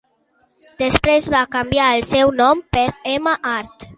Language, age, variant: Catalan, under 19, Central